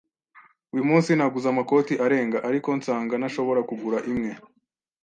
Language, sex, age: Kinyarwanda, male, 19-29